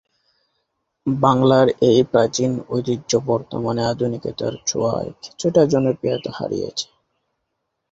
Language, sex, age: Bengali, male, 19-29